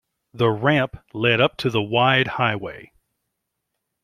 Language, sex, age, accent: English, male, 50-59, United States English